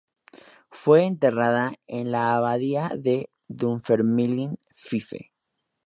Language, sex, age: Spanish, male, 19-29